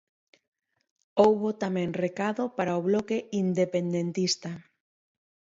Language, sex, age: Galician, female, 40-49